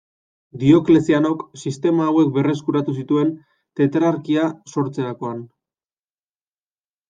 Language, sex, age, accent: Basque, male, 19-29, Erdialdekoa edo Nafarra (Gipuzkoa, Nafarroa)